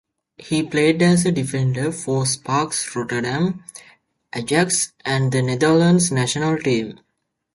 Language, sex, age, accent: English, male, 19-29, United States English